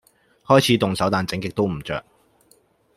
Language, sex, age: Cantonese, male, 30-39